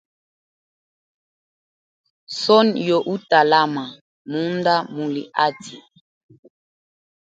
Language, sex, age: Hemba, female, 19-29